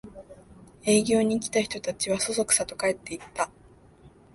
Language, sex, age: Japanese, female, 19-29